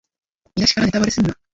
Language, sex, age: Japanese, female, 19-29